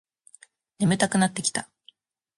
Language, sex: Japanese, female